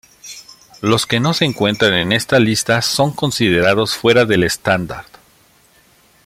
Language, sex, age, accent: Spanish, male, 40-49, México